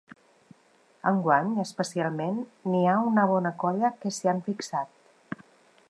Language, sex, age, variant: Catalan, female, 50-59, Central